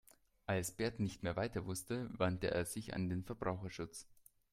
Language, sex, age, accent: German, male, 19-29, Deutschland Deutsch